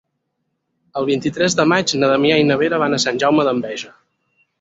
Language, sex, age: Catalan, male, 19-29